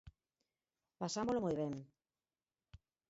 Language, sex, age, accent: Galician, female, 40-49, Central (gheada)